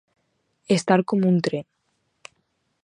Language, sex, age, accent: Catalan, female, under 19, valencià